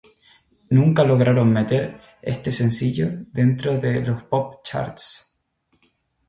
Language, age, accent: Spanish, under 19, España: Islas Canarias